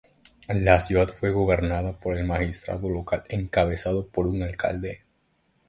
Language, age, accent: Spanish, 19-29, México